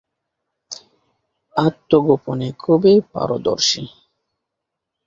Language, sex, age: Bengali, male, 19-29